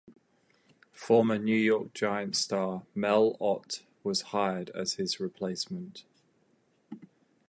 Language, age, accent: English, 40-49, Australian English